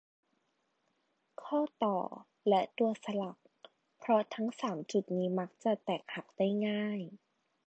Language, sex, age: Thai, female, 19-29